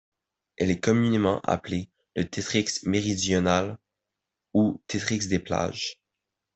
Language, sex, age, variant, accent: French, male, under 19, Français d'Amérique du Nord, Français du Canada